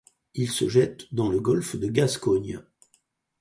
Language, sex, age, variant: French, male, 60-69, Français de métropole